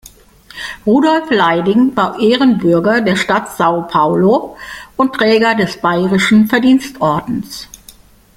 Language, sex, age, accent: German, female, 50-59, Deutschland Deutsch